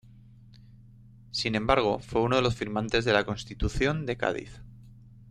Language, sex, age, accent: Spanish, male, 40-49, España: Norte peninsular (Asturias, Castilla y León, Cantabria, País Vasco, Navarra, Aragón, La Rioja, Guadalajara, Cuenca)